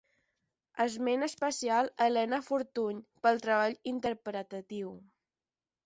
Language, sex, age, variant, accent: Catalan, female, under 19, Balear, balear